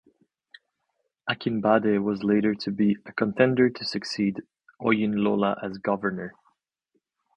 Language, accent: English, United States English